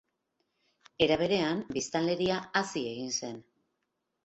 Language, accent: Basque, Mendebalekoa (Araba, Bizkaia, Gipuzkoako mendebaleko herri batzuk)